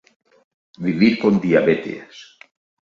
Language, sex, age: Spanish, male, 50-59